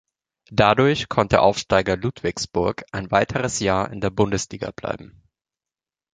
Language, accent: German, Deutschland Deutsch